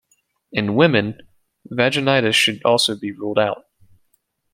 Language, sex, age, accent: English, male, 19-29, United States English